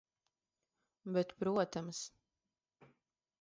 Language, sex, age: Latvian, female, 30-39